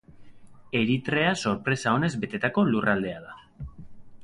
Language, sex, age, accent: Basque, male, 30-39, Mendebalekoa (Araba, Bizkaia, Gipuzkoako mendebaleko herri batzuk)